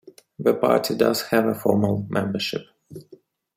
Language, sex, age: English, male, 30-39